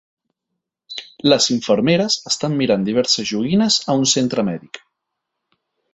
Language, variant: Catalan, Central